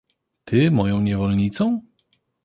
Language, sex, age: Polish, male, 30-39